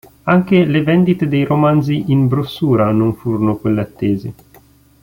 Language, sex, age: Italian, male, 19-29